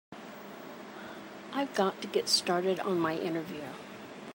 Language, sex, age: English, female, 60-69